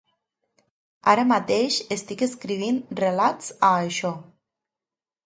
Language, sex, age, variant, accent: Catalan, female, 30-39, Nord-Occidental, nord-occidental